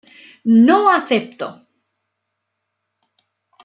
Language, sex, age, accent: Spanish, female, 19-29, España: Norte peninsular (Asturias, Castilla y León, Cantabria, País Vasco, Navarra, Aragón, La Rioja, Guadalajara, Cuenca)